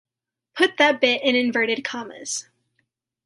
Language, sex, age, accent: English, female, under 19, United States English